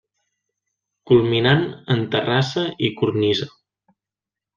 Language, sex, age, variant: Catalan, male, 19-29, Central